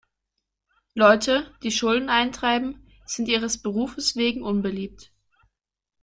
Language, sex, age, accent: German, female, 19-29, Deutschland Deutsch